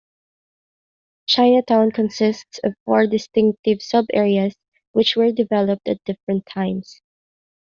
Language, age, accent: English, 19-29, Filipino